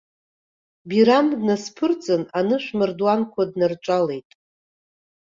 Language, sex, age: Abkhazian, female, 40-49